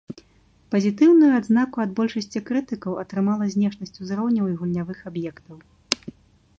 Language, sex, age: Belarusian, female, 19-29